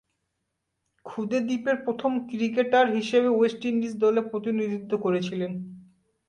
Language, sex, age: Bengali, male, 19-29